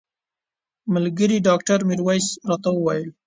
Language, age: Pashto, 19-29